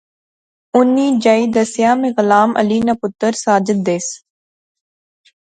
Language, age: Pahari-Potwari, 19-29